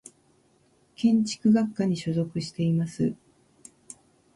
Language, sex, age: Japanese, female, 60-69